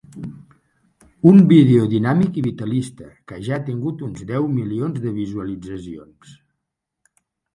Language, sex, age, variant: Catalan, male, 60-69, Central